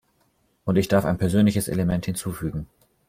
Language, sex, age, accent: German, male, 19-29, Deutschland Deutsch